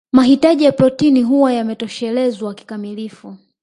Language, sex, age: Swahili, male, 19-29